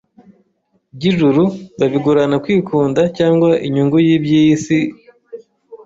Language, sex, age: Kinyarwanda, male, 30-39